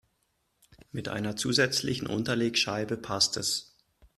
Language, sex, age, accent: German, male, 40-49, Deutschland Deutsch